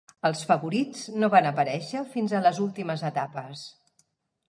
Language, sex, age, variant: Catalan, female, 50-59, Central